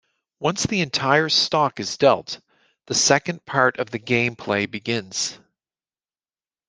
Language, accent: English, Canadian English